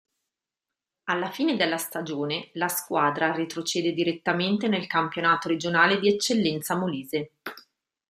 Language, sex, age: Italian, female, 40-49